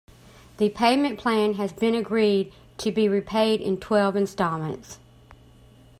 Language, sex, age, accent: English, female, 40-49, United States English